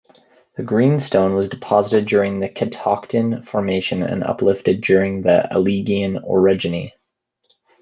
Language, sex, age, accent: English, male, 19-29, Canadian English